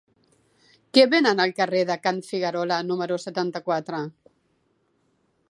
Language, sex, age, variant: Catalan, female, 40-49, Central